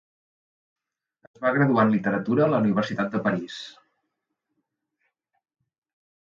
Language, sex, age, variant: Catalan, male, 40-49, Central